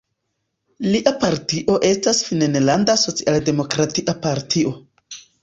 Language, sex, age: Esperanto, male, 19-29